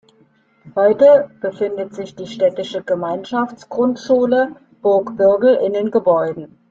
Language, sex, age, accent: German, female, 50-59, Deutschland Deutsch